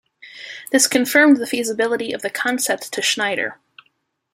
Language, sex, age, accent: English, female, 19-29, United States English